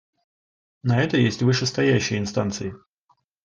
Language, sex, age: Russian, male, 30-39